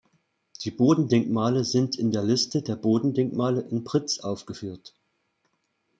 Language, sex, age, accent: German, male, 40-49, Deutschland Deutsch